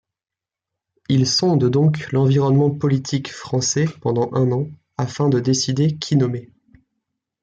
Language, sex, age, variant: French, male, 19-29, Français de métropole